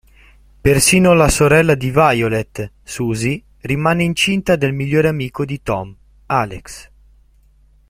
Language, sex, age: Italian, male, 19-29